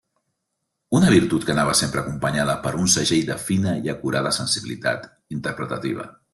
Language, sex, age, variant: Catalan, male, 40-49, Central